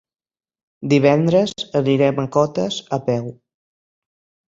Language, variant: Catalan, Central